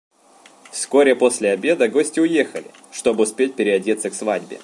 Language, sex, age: Russian, male, 19-29